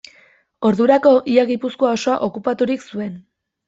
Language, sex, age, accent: Basque, female, under 19, Erdialdekoa edo Nafarra (Gipuzkoa, Nafarroa)